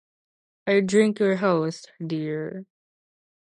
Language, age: English, under 19